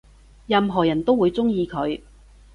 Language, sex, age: Cantonese, female, 40-49